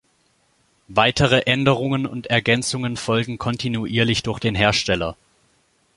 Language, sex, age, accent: German, male, 19-29, Deutschland Deutsch